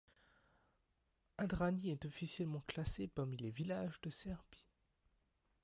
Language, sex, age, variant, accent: French, male, under 19, Français d'Europe, Français de Suisse